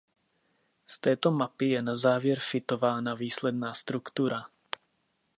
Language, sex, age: Czech, male, 30-39